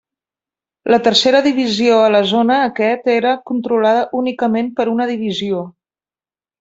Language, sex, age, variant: Catalan, female, 40-49, Central